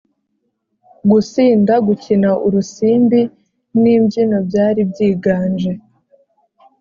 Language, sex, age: Kinyarwanda, male, 19-29